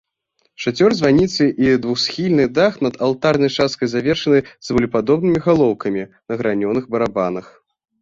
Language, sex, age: Belarusian, male, under 19